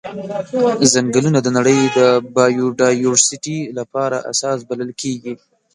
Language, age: Pashto, 19-29